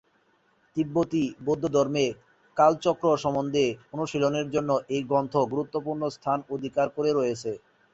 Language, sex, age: Bengali, male, 19-29